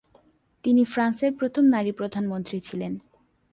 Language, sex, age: Bengali, female, 19-29